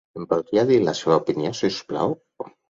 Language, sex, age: Catalan, male, 50-59